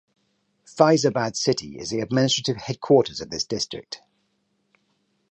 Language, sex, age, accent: English, male, 40-49, England English